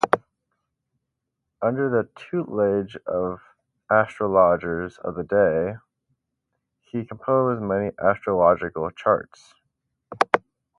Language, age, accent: English, 19-29, United States English